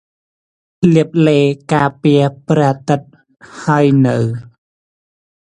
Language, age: Khmer, 19-29